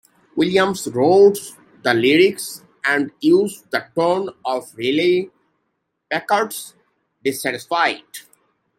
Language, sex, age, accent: English, male, 19-29, United States English